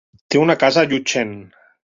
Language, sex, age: Catalan, male, 50-59